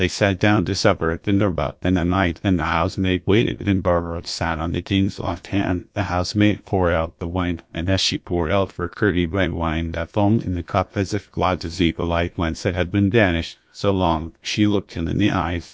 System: TTS, GlowTTS